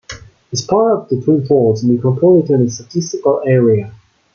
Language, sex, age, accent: English, male, 19-29, United States English